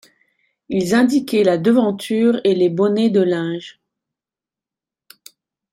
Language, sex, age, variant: French, female, 40-49, Français de métropole